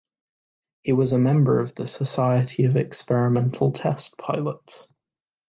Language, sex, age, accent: English, male, 19-29, England English